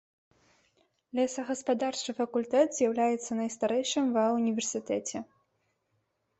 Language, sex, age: Belarusian, female, 19-29